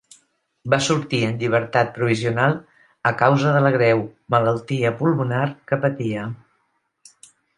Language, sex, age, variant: Catalan, female, 60-69, Central